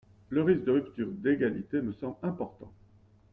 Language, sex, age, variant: French, male, 40-49, Français de métropole